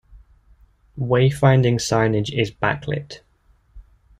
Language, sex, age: English, male, 30-39